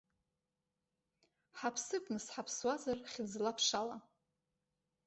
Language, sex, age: Abkhazian, female, 30-39